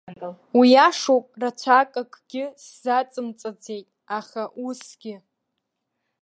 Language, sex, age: Abkhazian, female, under 19